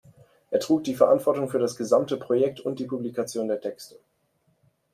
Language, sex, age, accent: German, male, 19-29, Deutschland Deutsch